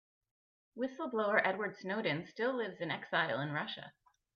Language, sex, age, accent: English, female, 30-39, Canadian English